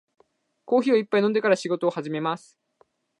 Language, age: Japanese, 19-29